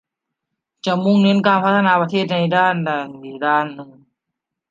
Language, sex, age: Thai, male, under 19